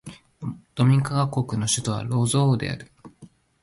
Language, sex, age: Japanese, male, 19-29